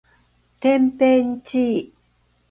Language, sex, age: Japanese, female, 50-59